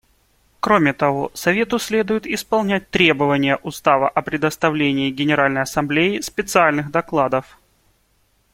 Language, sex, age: Russian, male, 19-29